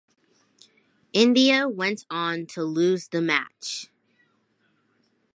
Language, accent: English, United States English